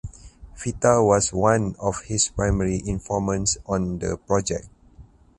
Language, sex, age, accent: English, male, 30-39, Malaysian English